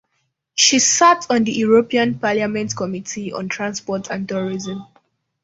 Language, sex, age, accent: English, female, under 19, Southern African (South Africa, Zimbabwe, Namibia)